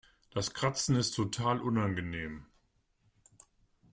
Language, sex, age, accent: German, male, 60-69, Deutschland Deutsch